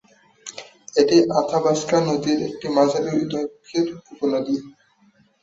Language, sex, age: Bengali, male, 19-29